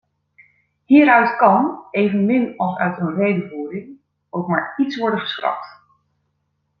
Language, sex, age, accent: Dutch, female, 40-49, Nederlands Nederlands